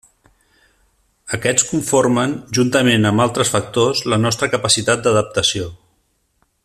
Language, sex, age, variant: Catalan, male, 50-59, Central